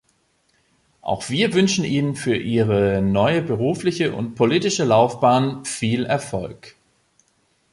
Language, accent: German, Deutschland Deutsch